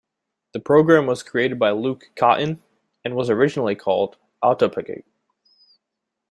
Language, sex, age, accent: English, male, 19-29, United States English